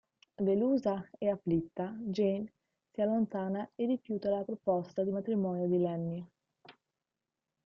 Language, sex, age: Italian, female, 19-29